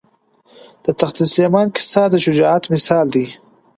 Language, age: Pashto, 19-29